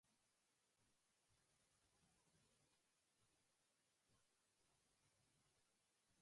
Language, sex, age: English, female, 19-29